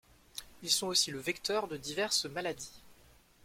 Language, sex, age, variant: French, male, 19-29, Français de métropole